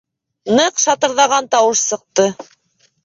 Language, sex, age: Bashkir, female, 30-39